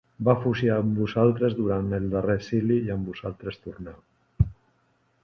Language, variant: Catalan, Central